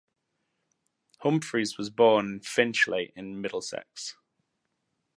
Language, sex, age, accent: English, male, 19-29, England English